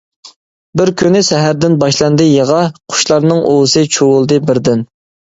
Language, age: Uyghur, 19-29